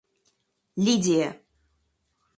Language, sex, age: Russian, female, 19-29